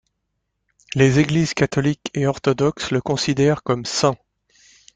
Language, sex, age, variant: French, male, 60-69, Français de métropole